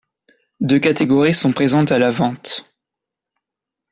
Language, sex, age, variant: French, male, under 19, Français de métropole